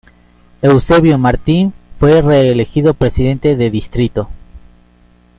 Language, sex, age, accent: Spanish, male, 30-39, México